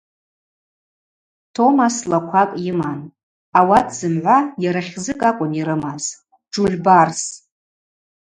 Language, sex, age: Abaza, female, 40-49